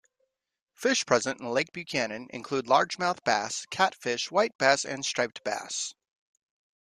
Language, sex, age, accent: English, male, 40-49, United States English